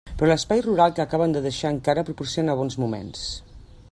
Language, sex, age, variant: Catalan, female, 40-49, Central